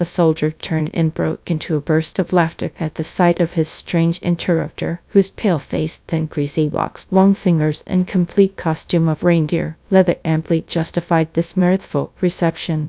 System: TTS, GradTTS